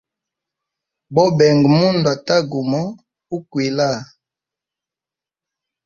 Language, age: Hemba, 19-29